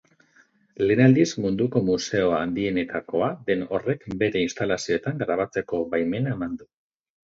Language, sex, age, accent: Basque, male, 40-49, Mendebalekoa (Araba, Bizkaia, Gipuzkoako mendebaleko herri batzuk)